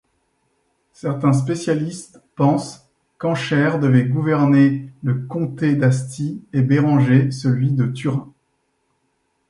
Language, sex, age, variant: French, male, 30-39, Français de métropole